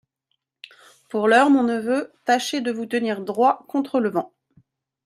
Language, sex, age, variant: French, female, 40-49, Français de métropole